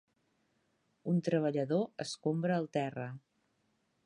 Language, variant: Catalan, Central